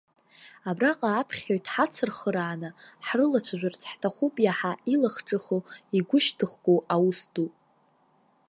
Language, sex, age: Abkhazian, female, 19-29